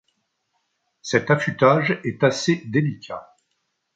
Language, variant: French, Français de métropole